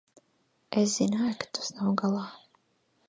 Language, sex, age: Latvian, female, 19-29